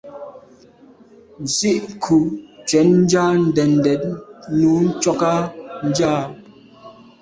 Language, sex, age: Medumba, female, 19-29